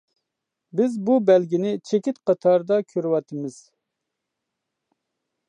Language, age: Uyghur, 40-49